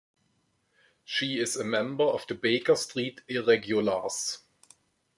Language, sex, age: English, male, 50-59